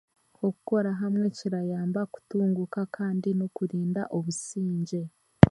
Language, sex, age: Chiga, female, 19-29